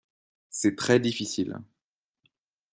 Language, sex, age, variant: French, male, 19-29, Français de métropole